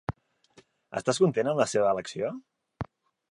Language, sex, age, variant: Catalan, male, 40-49, Central